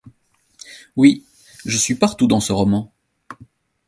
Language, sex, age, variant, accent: French, male, 40-49, Français d'Europe, Français de Belgique